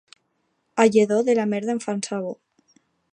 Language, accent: Catalan, valencià